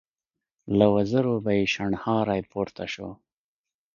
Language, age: Pashto, 30-39